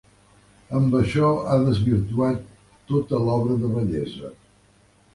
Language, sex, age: Catalan, male, 70-79